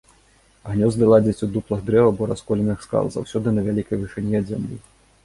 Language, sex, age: Belarusian, male, 30-39